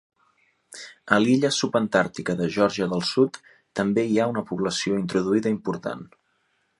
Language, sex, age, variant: Catalan, male, 19-29, Central